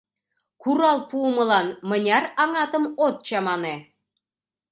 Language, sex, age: Mari, female, 40-49